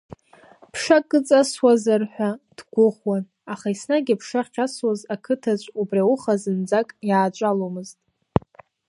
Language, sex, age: Abkhazian, female, 19-29